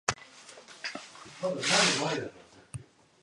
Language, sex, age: English, female, under 19